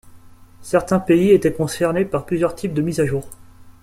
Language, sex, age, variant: French, male, 19-29, Français de métropole